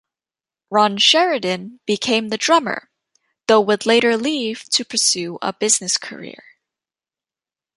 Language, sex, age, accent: English, female, 19-29, United States English